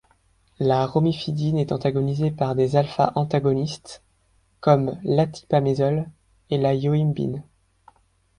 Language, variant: French, Français de métropole